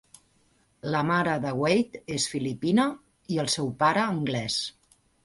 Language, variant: Catalan, Central